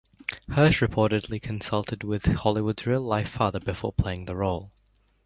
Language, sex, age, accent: English, male, under 19, Australian English